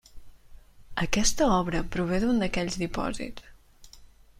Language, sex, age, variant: Catalan, female, 19-29, Central